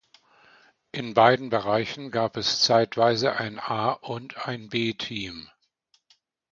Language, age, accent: German, 70-79, Deutschland Deutsch